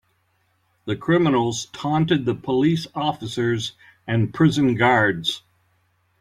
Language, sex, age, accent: English, male, 60-69, United States English